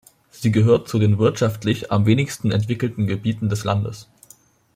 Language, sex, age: German, male, under 19